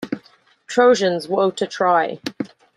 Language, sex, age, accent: English, female, 30-39, England English